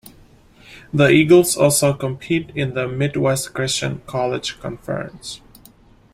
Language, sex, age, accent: English, male, 19-29, United States English